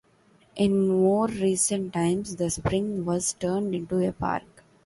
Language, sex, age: English, female, 19-29